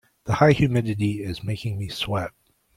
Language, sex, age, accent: English, male, 40-49, United States English